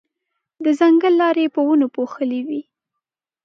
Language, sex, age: Pashto, female, 19-29